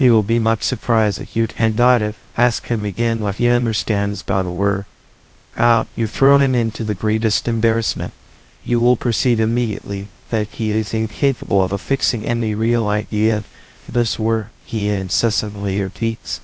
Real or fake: fake